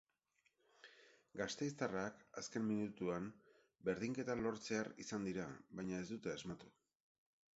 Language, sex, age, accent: Basque, male, 50-59, Erdialdekoa edo Nafarra (Gipuzkoa, Nafarroa)